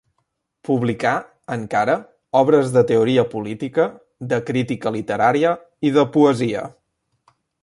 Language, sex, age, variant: Catalan, male, 19-29, Central